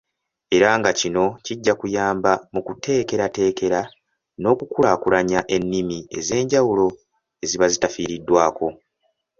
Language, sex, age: Ganda, male, 19-29